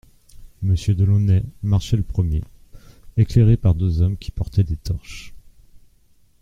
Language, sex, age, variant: French, male, 40-49, Français de métropole